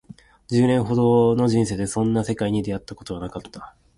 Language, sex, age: Japanese, male, 19-29